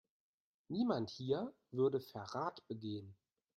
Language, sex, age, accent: German, male, 40-49, Deutschland Deutsch